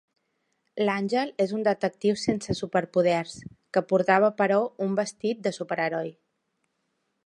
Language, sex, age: Catalan, female, 40-49